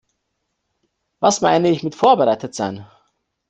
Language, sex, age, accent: German, male, 19-29, Österreichisches Deutsch